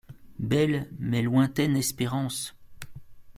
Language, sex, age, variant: French, male, 50-59, Français de métropole